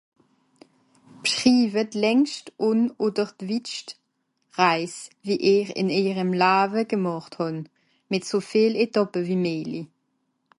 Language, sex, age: Swiss German, female, 19-29